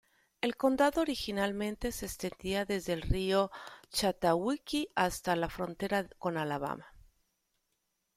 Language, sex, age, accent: Spanish, female, 40-49, México